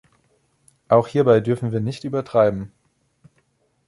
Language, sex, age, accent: German, male, 19-29, Deutschland Deutsch